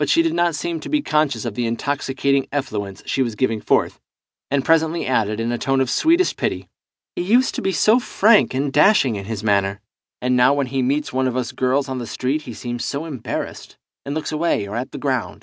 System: none